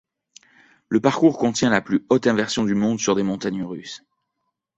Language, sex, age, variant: French, male, 30-39, Français de métropole